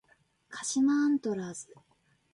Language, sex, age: Japanese, female, 19-29